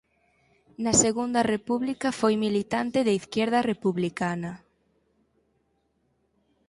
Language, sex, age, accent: Galician, female, 19-29, Normativo (estándar)